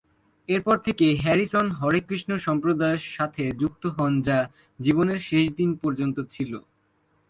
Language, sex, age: Bengali, male, under 19